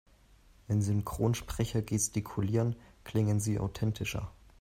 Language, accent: German, Deutschland Deutsch